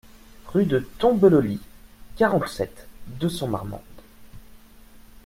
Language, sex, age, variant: French, male, 19-29, Français de métropole